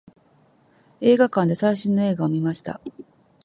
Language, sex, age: Japanese, female, 40-49